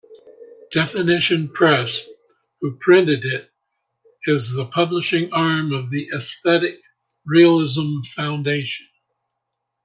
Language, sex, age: English, male, 80-89